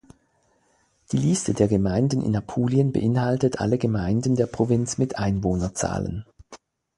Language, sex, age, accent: German, male, 40-49, Schweizerdeutsch